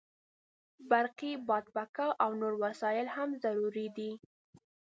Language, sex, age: Pashto, female, 19-29